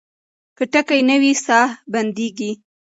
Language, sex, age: Pashto, female, 19-29